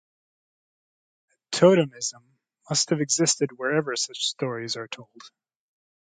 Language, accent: English, United States English